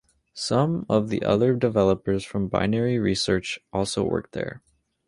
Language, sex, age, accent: English, male, under 19, United States English